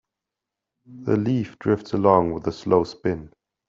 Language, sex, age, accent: English, male, 30-39, United States English